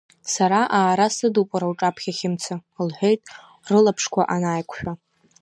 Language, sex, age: Abkhazian, female, under 19